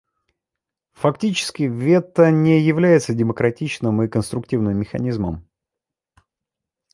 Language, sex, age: Russian, male, 30-39